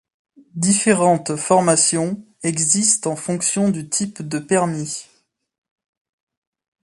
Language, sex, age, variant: French, male, 19-29, Français de métropole